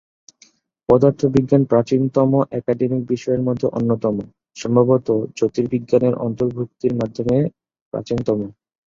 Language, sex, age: Bengali, male, 19-29